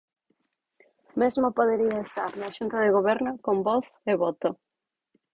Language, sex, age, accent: Galician, female, 30-39, Oriental (común en zona oriental); Normativo (estándar)